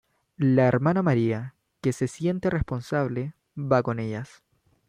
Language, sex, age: Spanish, male, under 19